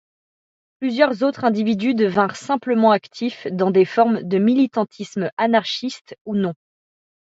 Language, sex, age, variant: French, female, 19-29, Français de métropole